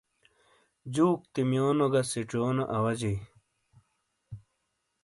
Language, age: Shina, 30-39